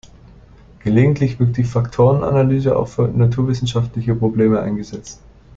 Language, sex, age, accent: German, male, 19-29, Deutschland Deutsch